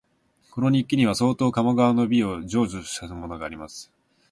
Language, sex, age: Japanese, male, 19-29